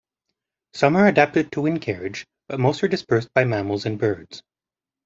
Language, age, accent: English, 30-39, Canadian English